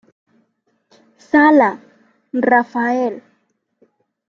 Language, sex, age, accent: Spanish, female, under 19, Andino-Pacífico: Colombia, Perú, Ecuador, oeste de Bolivia y Venezuela andina